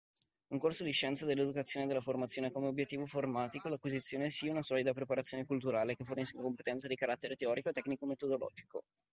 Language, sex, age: Italian, male, 19-29